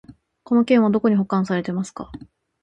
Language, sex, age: Japanese, female, 19-29